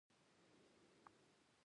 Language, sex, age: Pashto, female, 30-39